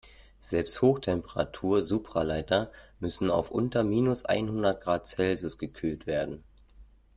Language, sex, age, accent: German, male, 30-39, Deutschland Deutsch